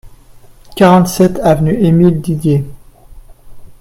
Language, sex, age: French, male, 40-49